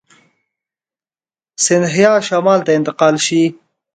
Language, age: Pashto, 19-29